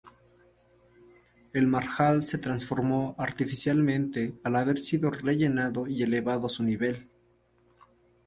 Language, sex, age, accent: Spanish, male, 19-29, México